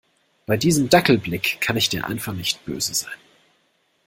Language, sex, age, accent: German, male, 19-29, Deutschland Deutsch